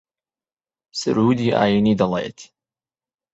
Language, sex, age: Central Kurdish, male, 19-29